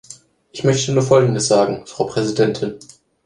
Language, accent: German, Deutschland Deutsch